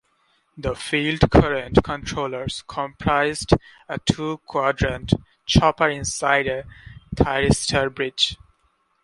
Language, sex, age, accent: English, male, 19-29, India and South Asia (India, Pakistan, Sri Lanka)